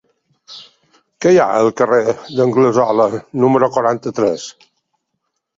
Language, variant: Catalan, Balear